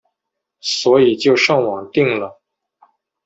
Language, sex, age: Chinese, male, 40-49